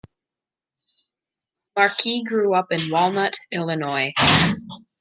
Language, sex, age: English, female, under 19